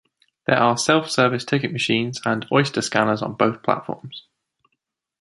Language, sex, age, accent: English, male, 19-29, England English